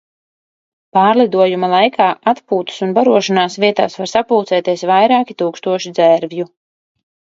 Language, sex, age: Latvian, female, 30-39